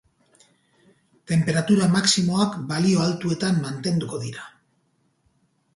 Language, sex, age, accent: Basque, male, 40-49, Mendebalekoa (Araba, Bizkaia, Gipuzkoako mendebaleko herri batzuk)